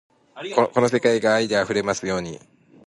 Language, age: Japanese, 19-29